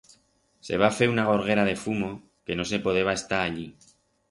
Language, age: Aragonese, 40-49